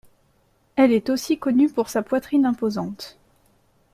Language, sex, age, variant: French, female, 19-29, Français de métropole